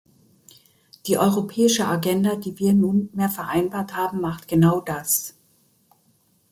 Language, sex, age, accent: German, female, 60-69, Deutschland Deutsch